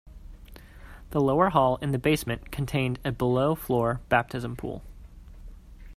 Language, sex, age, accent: English, male, 19-29, United States English